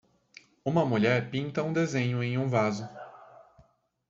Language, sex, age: Portuguese, male, 19-29